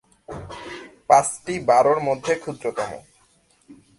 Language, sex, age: Bengali, male, 19-29